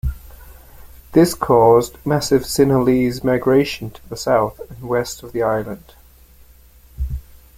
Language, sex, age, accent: English, male, 30-39, England English